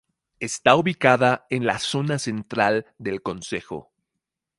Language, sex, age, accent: Spanish, male, 30-39, Andino-Pacífico: Colombia, Perú, Ecuador, oeste de Bolivia y Venezuela andina